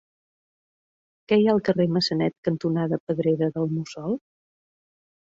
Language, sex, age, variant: Catalan, female, 40-49, Septentrional